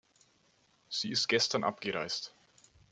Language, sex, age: German, male, 30-39